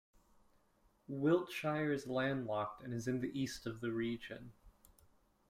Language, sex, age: English, male, 19-29